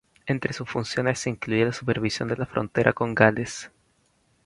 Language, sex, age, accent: Spanish, female, 19-29, Chileno: Chile, Cuyo